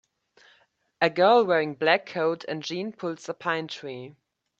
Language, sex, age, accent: English, male, 19-29, United States English